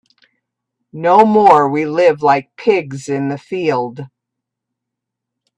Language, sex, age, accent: English, female, 60-69, United States English